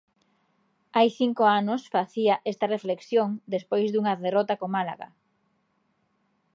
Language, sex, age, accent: Galician, female, 40-49, Atlántico (seseo e gheada)